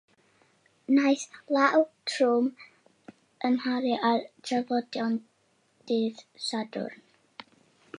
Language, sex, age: Welsh, female, under 19